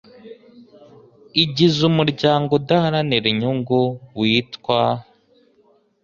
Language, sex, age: Kinyarwanda, male, 19-29